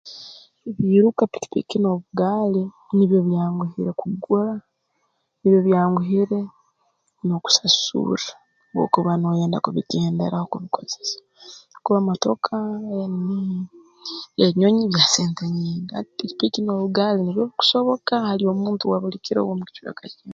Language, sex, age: Tooro, female, 30-39